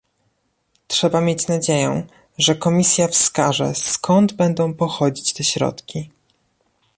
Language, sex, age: Polish, male, 19-29